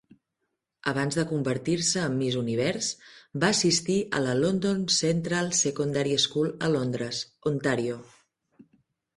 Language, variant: Catalan, Central